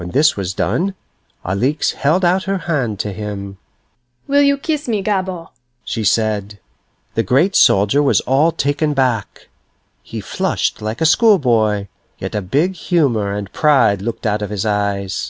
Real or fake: real